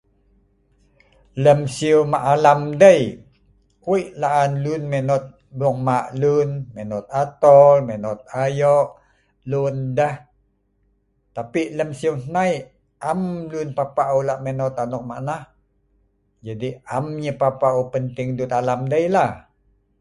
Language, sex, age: Sa'ban, male, 50-59